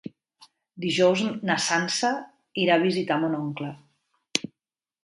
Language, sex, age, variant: Catalan, female, 40-49, Central